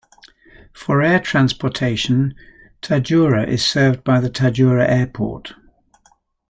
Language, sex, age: English, male, 60-69